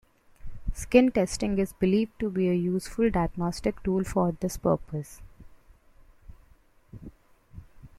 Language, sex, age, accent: English, female, 19-29, India and South Asia (India, Pakistan, Sri Lanka)